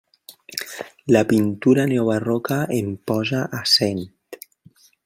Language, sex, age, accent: Catalan, male, 19-29, valencià